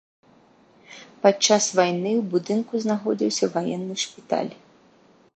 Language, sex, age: Belarusian, female, 30-39